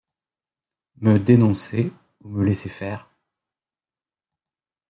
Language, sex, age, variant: French, male, 40-49, Français de métropole